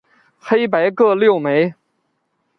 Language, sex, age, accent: Chinese, male, 30-39, 出生地：北京市